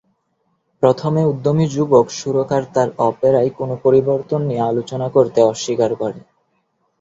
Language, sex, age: Bengali, male, 19-29